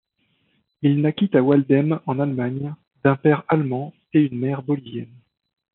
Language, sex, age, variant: French, male, 30-39, Français de métropole